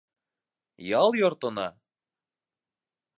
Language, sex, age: Bashkir, male, 19-29